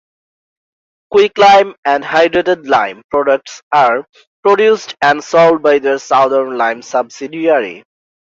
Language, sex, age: English, male, 19-29